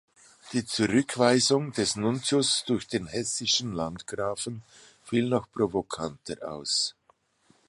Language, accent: German, Schweizerdeutsch